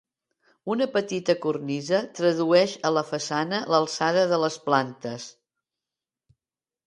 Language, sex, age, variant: Catalan, female, 60-69, Central